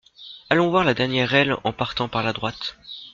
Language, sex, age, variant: French, female, 19-29, Français de métropole